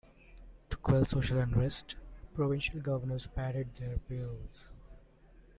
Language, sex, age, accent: English, male, 19-29, India and South Asia (India, Pakistan, Sri Lanka)